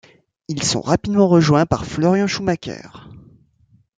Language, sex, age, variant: French, male, 19-29, Français de métropole